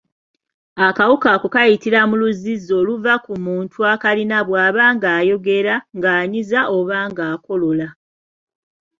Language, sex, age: Ganda, female, 30-39